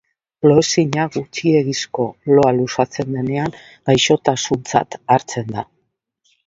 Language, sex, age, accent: Basque, female, 60-69, Mendebalekoa (Araba, Bizkaia, Gipuzkoako mendebaleko herri batzuk)